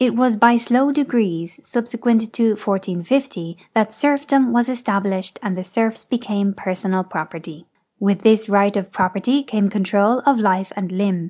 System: none